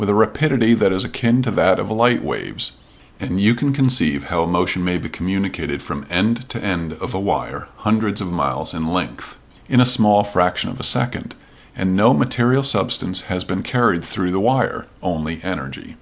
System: none